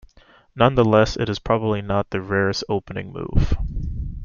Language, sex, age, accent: English, male, 19-29, United States English